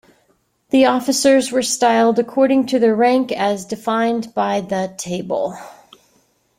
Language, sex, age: English, female, 50-59